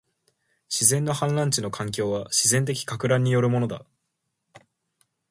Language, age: Japanese, under 19